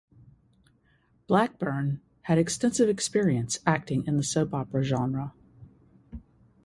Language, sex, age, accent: English, female, 60-69, United States English